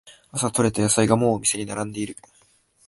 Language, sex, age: Japanese, male, 19-29